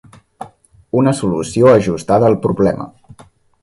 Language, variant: Catalan, Central